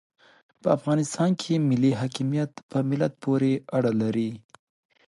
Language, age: Pashto, 19-29